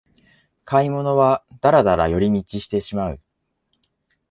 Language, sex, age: Japanese, male, 30-39